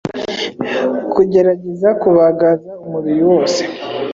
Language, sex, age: Kinyarwanda, male, 19-29